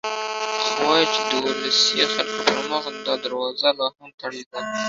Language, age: Pashto, 19-29